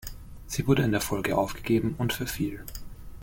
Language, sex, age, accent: German, male, 19-29, Österreichisches Deutsch